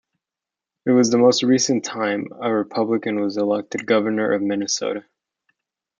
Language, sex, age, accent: English, male, 19-29, United States English